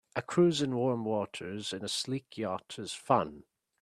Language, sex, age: English, male, 19-29